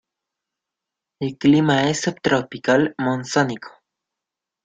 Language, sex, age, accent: Spanish, male, 19-29, Andino-Pacífico: Colombia, Perú, Ecuador, oeste de Bolivia y Venezuela andina